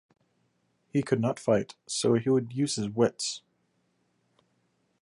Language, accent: English, United States English